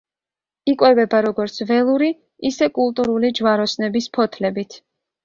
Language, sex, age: Georgian, female, 19-29